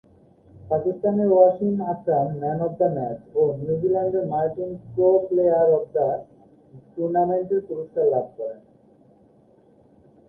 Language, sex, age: Bengali, male, 19-29